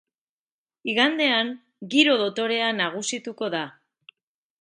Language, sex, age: Basque, female, 40-49